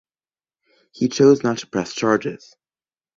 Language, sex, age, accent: English, male, under 19, United States English